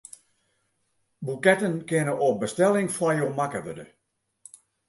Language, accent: Western Frisian, Klaaifrysk